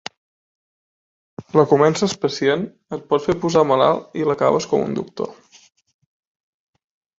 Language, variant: Catalan, Central